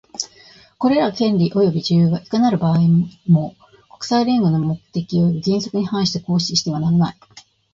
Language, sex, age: Japanese, female, 50-59